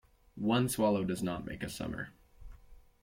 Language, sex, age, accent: English, male, 19-29, United States English